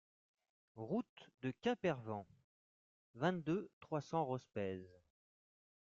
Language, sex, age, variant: French, male, 30-39, Français de métropole